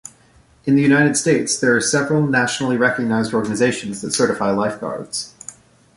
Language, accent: English, United States English